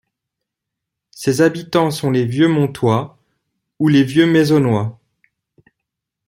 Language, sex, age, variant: French, male, 40-49, Français de métropole